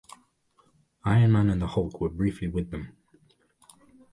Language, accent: English, England English